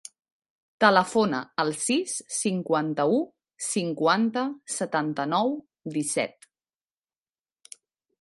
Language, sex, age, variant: Catalan, female, 30-39, Central